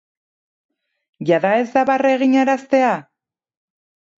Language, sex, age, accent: Basque, female, 30-39, Erdialdekoa edo Nafarra (Gipuzkoa, Nafarroa)